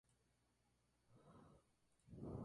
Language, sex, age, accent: Spanish, male, 19-29, México